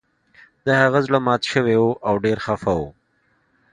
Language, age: Pashto, 30-39